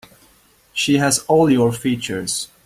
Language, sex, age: English, male, 30-39